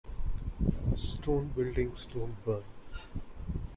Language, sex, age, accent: English, male, 30-39, India and South Asia (India, Pakistan, Sri Lanka)